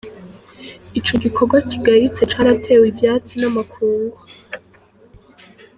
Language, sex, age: Kinyarwanda, female, under 19